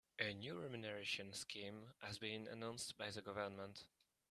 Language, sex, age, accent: English, male, 19-29, England English